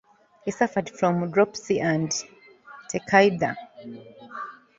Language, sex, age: English, female, 19-29